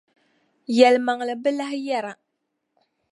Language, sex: Dagbani, female